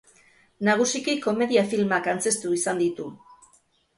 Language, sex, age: Basque, female, 50-59